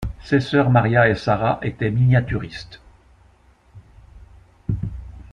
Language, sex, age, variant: French, male, 60-69, Français de métropole